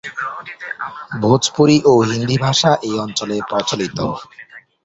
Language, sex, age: Bengali, male, under 19